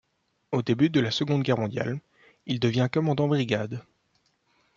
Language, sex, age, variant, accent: French, male, 19-29, Français d'Europe, Français de Belgique